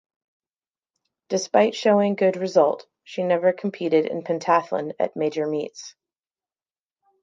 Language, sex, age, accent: English, female, 30-39, United States English